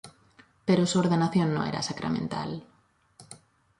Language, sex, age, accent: Spanish, female, 40-49, España: Norte peninsular (Asturias, Castilla y León, Cantabria, País Vasco, Navarra, Aragón, La Rioja, Guadalajara, Cuenca)